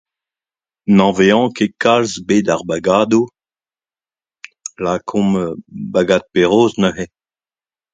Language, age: Breton, 60-69